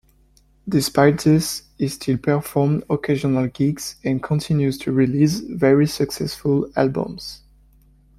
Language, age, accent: English, 19-29, United States English